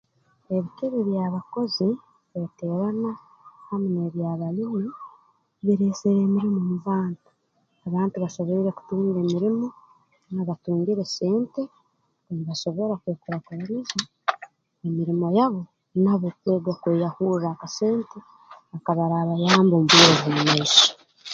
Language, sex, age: Tooro, female, 30-39